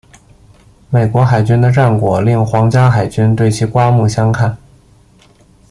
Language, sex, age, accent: Chinese, male, 19-29, 出生地：北京市